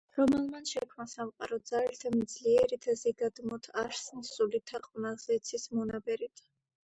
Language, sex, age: Georgian, female, under 19